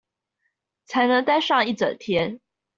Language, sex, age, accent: Chinese, female, 19-29, 出生地：臺北市